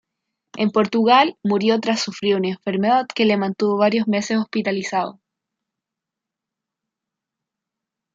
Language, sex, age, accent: Spanish, female, 19-29, Chileno: Chile, Cuyo